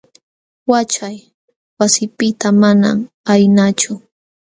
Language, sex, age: Jauja Wanca Quechua, female, 19-29